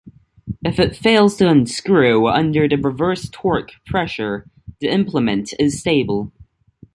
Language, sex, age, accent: English, male, under 19, United States English